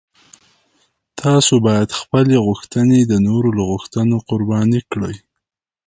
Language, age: Pashto, 19-29